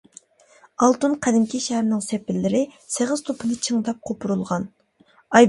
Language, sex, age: Uyghur, female, 19-29